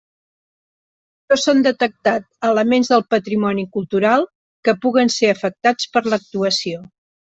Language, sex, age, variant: Catalan, female, 60-69, Central